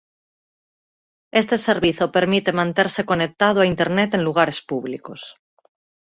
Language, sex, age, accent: Galician, female, 30-39, Atlántico (seseo e gheada)